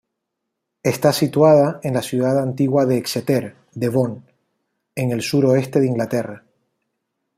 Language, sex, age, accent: Spanish, male, 40-49, España: Islas Canarias